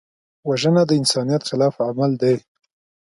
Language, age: Pashto, 19-29